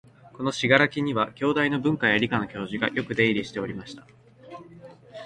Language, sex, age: Japanese, male, 19-29